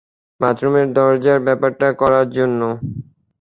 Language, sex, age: Bengali, male, 19-29